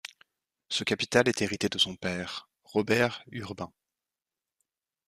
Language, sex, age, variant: French, male, 19-29, Français de métropole